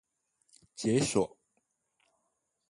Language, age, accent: Chinese, 30-39, 出生地：宜蘭縣